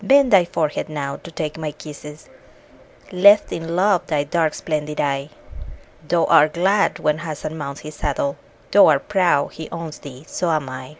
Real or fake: real